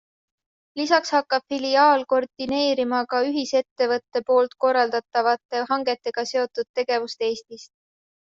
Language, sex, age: Estonian, female, 19-29